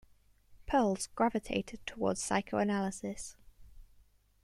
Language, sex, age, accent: English, female, 19-29, England English